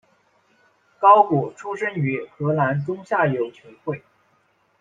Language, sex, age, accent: Chinese, male, 19-29, 出生地：湖南省